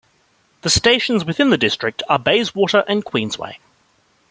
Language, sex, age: English, male, 19-29